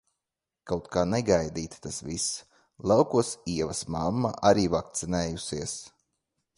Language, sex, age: Latvian, male, 30-39